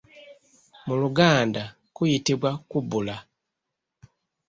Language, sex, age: Ganda, male, 30-39